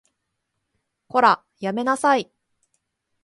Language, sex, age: Japanese, female, 30-39